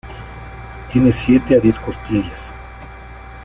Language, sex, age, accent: Spanish, male, 40-49, Andino-Pacífico: Colombia, Perú, Ecuador, oeste de Bolivia y Venezuela andina